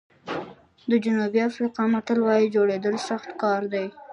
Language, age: Pashto, 19-29